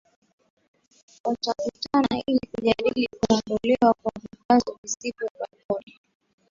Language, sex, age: Swahili, female, 19-29